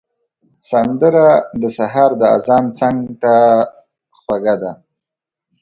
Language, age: Pashto, 19-29